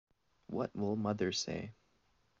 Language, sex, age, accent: English, male, 19-29, Canadian English